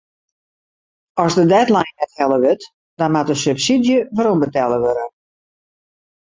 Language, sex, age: Western Frisian, female, 50-59